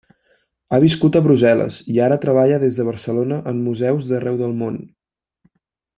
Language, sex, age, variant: Catalan, male, 19-29, Central